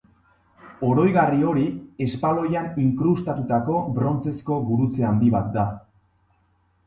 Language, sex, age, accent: Basque, male, 30-39, Erdialdekoa edo Nafarra (Gipuzkoa, Nafarroa)